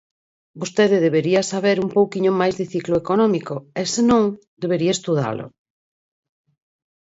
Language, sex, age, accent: Galician, female, 50-59, Normativo (estándar)